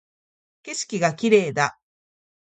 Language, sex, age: Japanese, female, 40-49